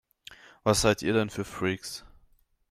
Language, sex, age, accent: German, male, 19-29, Deutschland Deutsch